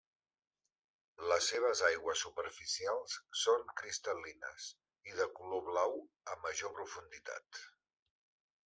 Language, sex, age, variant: Catalan, male, 60-69, Central